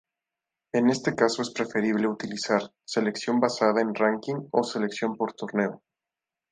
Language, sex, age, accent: Spanish, male, 19-29, México